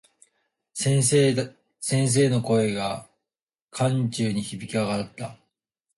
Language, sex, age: Japanese, male, 19-29